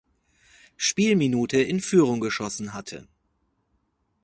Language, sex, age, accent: German, male, 40-49, Deutschland Deutsch